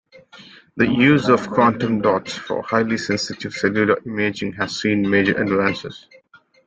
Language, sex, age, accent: English, male, 30-39, India and South Asia (India, Pakistan, Sri Lanka)